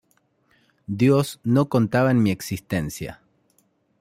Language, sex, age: Spanish, male, 30-39